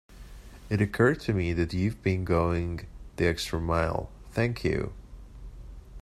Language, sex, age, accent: English, male, 30-39, United States English